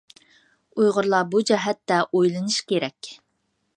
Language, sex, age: Uyghur, female, 40-49